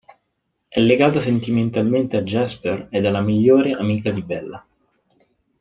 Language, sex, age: Italian, male, 19-29